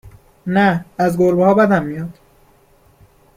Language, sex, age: Persian, male, under 19